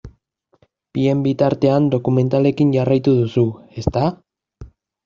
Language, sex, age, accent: Basque, male, 30-39, Mendebalekoa (Araba, Bizkaia, Gipuzkoako mendebaleko herri batzuk)